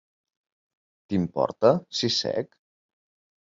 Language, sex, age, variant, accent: Catalan, male, 19-29, Central, central